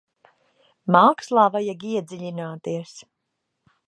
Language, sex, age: Latvian, female, 40-49